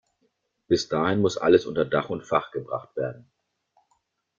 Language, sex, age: German, male, 40-49